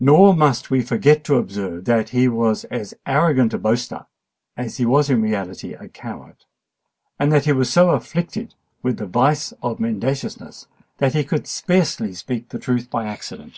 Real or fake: real